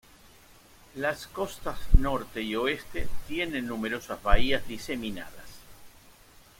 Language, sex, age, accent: Spanish, male, 60-69, Rioplatense: Argentina, Uruguay, este de Bolivia, Paraguay